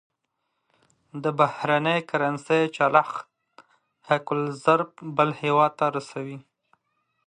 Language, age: Pashto, 30-39